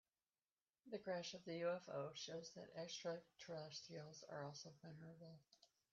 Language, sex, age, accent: English, female, 60-69, United States English